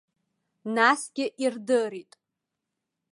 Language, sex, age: Abkhazian, female, 19-29